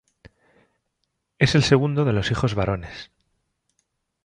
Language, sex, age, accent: Spanish, male, 30-39, España: Norte peninsular (Asturias, Castilla y León, Cantabria, País Vasco, Navarra, Aragón, La Rioja, Guadalajara, Cuenca)